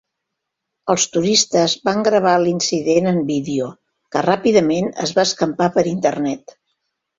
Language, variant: Catalan, Central